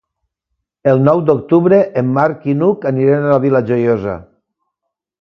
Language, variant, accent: Catalan, Valencià meridional, valencià